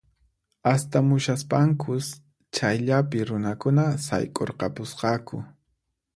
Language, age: Puno Quechua, 30-39